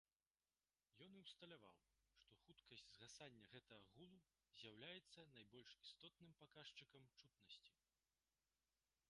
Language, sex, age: Belarusian, male, 19-29